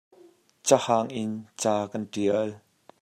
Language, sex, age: Hakha Chin, male, 30-39